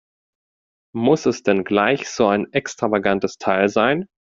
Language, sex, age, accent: German, male, 30-39, Deutschland Deutsch